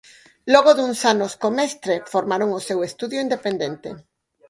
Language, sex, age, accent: Galician, female, 50-59, Normativo (estándar)